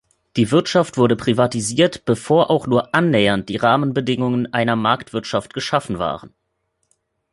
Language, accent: German, Deutschland Deutsch